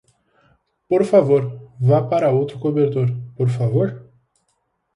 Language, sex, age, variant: Portuguese, male, 19-29, Portuguese (Brasil)